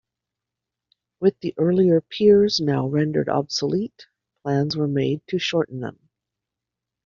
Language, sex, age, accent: English, female, 50-59, United States English